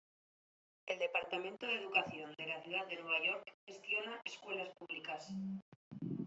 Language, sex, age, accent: Spanish, female, 19-29, España: Norte peninsular (Asturias, Castilla y León, Cantabria, País Vasco, Navarra, Aragón, La Rioja, Guadalajara, Cuenca)